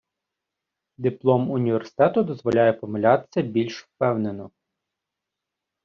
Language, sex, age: Ukrainian, male, 19-29